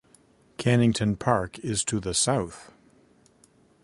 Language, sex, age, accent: English, male, 50-59, Canadian English